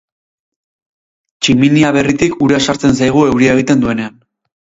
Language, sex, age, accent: Basque, male, 30-39, Erdialdekoa edo Nafarra (Gipuzkoa, Nafarroa)